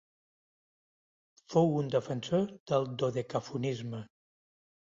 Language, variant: Catalan, Central